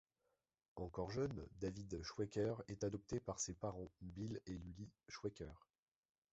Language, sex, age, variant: French, male, 30-39, Français de métropole